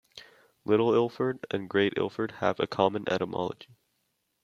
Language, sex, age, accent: English, male, under 19, United States English